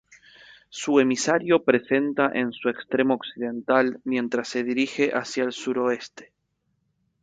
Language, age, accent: Spanish, 19-29, Rioplatense: Argentina, Uruguay, este de Bolivia, Paraguay